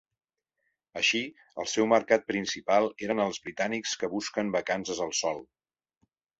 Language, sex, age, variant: Catalan, male, 40-49, Central